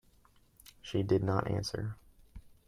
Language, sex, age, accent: English, male, 19-29, United States English